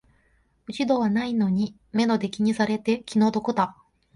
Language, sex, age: Japanese, female, 19-29